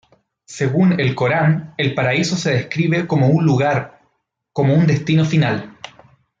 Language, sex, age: Spanish, male, 30-39